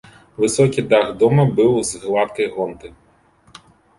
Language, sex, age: Belarusian, male, 40-49